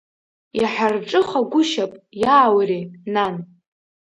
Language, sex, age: Abkhazian, female, under 19